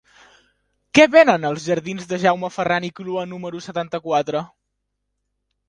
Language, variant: Catalan, Central